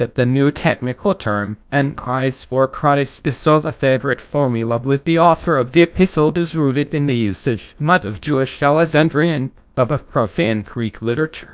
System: TTS, GlowTTS